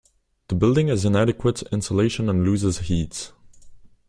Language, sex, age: English, male, 19-29